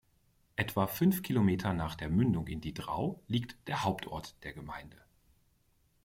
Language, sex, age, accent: German, male, 40-49, Deutschland Deutsch